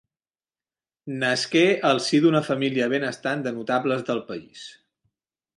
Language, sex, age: Catalan, male, 30-39